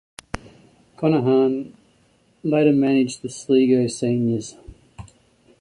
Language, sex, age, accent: English, male, 40-49, Australian English